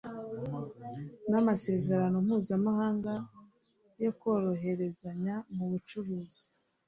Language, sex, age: Kinyarwanda, female, 30-39